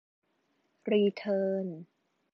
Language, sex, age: Thai, female, 19-29